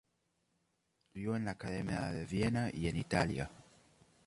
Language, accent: Spanish, Andino-Pacífico: Colombia, Perú, Ecuador, oeste de Bolivia y Venezuela andina